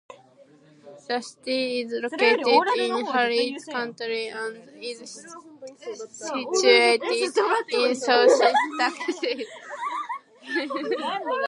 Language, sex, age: English, female, under 19